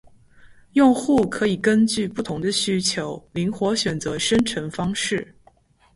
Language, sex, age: Chinese, female, 19-29